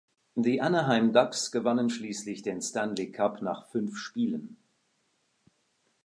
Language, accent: German, Schweizerdeutsch